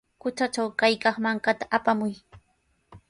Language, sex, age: Sihuas Ancash Quechua, female, 19-29